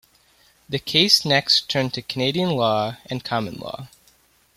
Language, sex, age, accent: English, male, 19-29, United States English